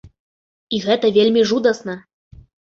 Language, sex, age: Belarusian, female, 19-29